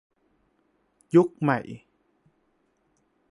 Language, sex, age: Thai, male, 19-29